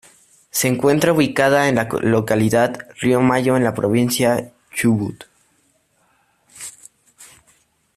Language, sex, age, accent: Spanish, male, under 19, México